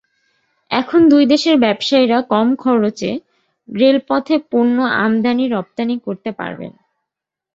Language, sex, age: Bengali, female, 19-29